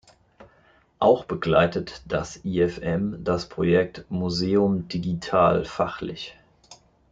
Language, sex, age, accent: German, male, 40-49, Deutschland Deutsch